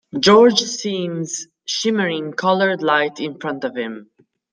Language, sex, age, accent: English, male, under 19, United States English